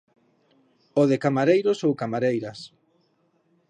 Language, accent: Galician, Normativo (estándar)